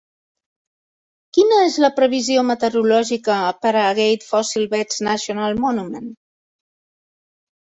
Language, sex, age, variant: Catalan, female, 50-59, Central